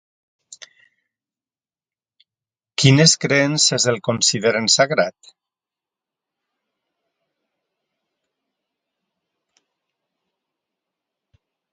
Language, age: Catalan, 60-69